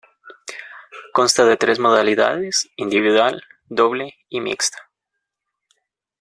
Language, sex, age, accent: Spanish, male, 19-29, América central